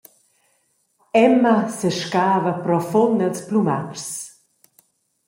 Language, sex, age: Romansh, female, 40-49